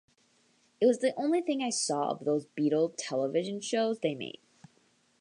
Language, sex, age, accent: English, female, under 19, United States English